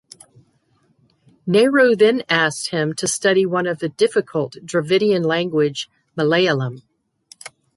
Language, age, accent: English, 60-69, United States English